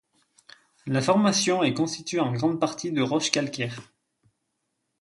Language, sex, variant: French, male, Français de métropole